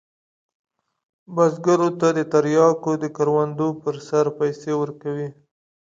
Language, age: Pashto, 30-39